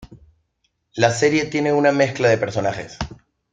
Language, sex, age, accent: Spanish, male, 30-39, Andino-Pacífico: Colombia, Perú, Ecuador, oeste de Bolivia y Venezuela andina